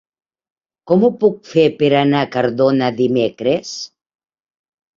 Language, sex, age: Catalan, female, 60-69